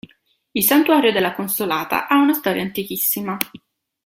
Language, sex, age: Italian, female, 19-29